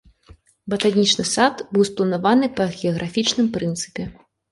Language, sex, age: Belarusian, female, 19-29